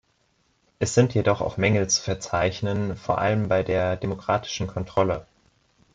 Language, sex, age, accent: German, male, 19-29, Deutschland Deutsch